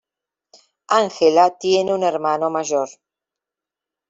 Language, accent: Spanish, Rioplatense: Argentina, Uruguay, este de Bolivia, Paraguay